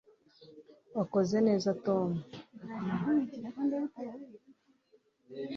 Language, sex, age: Kinyarwanda, female, 30-39